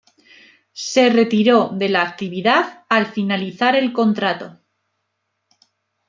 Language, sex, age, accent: Spanish, female, 19-29, España: Norte peninsular (Asturias, Castilla y León, Cantabria, País Vasco, Navarra, Aragón, La Rioja, Guadalajara, Cuenca)